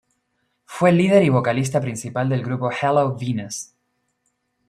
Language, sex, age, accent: Spanish, male, 19-29, Rioplatense: Argentina, Uruguay, este de Bolivia, Paraguay